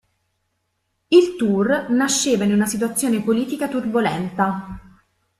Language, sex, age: Italian, female, 30-39